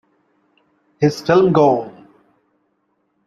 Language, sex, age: English, male, 19-29